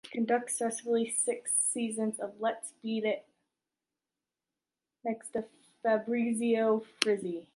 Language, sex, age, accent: English, female, 19-29, United States English